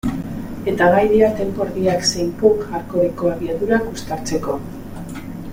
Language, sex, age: Basque, female, 50-59